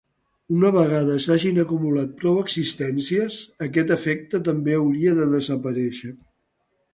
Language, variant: Catalan, Central